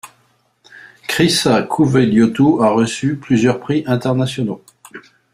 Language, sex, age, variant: French, male, 50-59, Français de métropole